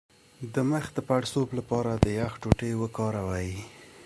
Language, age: Pashto, 19-29